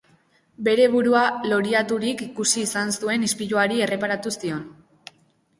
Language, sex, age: Basque, female, under 19